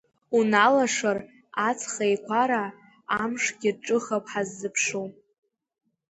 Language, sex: Abkhazian, female